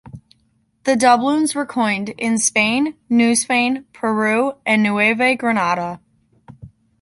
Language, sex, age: English, female, under 19